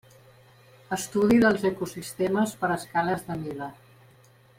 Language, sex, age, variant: Catalan, female, 50-59, Central